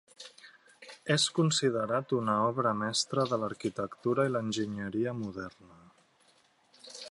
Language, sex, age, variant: Catalan, male, 40-49, Central